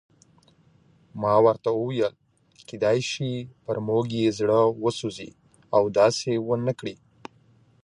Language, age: Pashto, 30-39